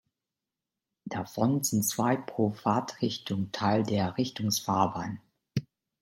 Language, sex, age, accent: German, male, 30-39, Deutschland Deutsch